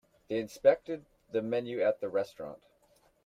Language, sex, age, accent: English, male, 40-49, Canadian English